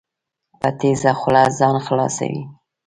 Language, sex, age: Pashto, female, 50-59